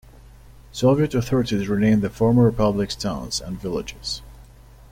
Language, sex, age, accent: English, male, 30-39, England English